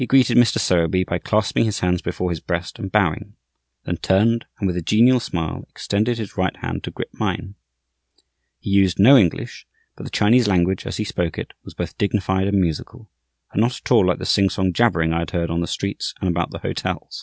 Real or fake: real